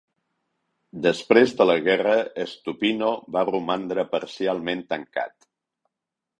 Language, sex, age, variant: Catalan, male, 50-59, Central